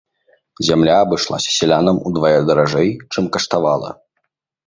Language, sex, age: Belarusian, male, 19-29